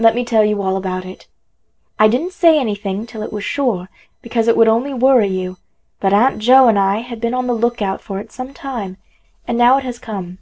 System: none